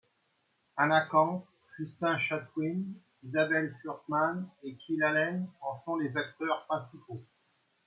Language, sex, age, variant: French, male, 60-69, Français de métropole